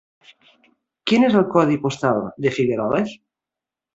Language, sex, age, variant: Catalan, female, 40-49, Nord-Occidental